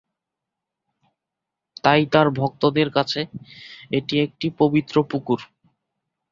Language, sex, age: Bengali, male, 19-29